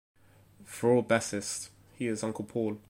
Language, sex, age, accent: English, male, 19-29, England English